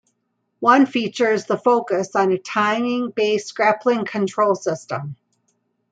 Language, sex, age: English, female, 50-59